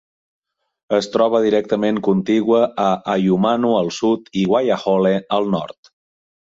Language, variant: Catalan, Central